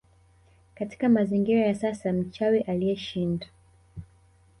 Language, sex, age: Swahili, female, 19-29